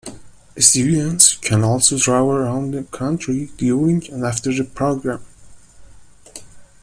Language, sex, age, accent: English, male, 19-29, United States English